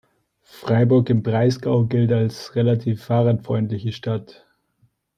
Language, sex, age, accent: German, male, 19-29, Österreichisches Deutsch